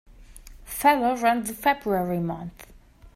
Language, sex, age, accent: English, female, 19-29, England English